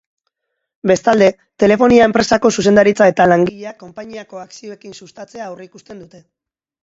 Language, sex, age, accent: Basque, female, 40-49, Mendebalekoa (Araba, Bizkaia, Gipuzkoako mendebaleko herri batzuk)